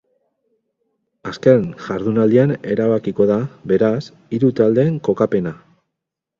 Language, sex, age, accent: Basque, male, 50-59, Mendebalekoa (Araba, Bizkaia, Gipuzkoako mendebaleko herri batzuk)